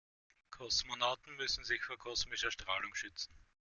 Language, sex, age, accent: German, male, 30-39, Österreichisches Deutsch